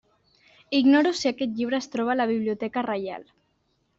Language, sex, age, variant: Catalan, female, under 19, Central